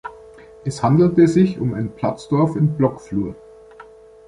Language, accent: German, Deutschland Deutsch